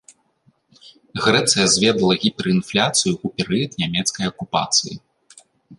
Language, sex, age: Belarusian, male, 30-39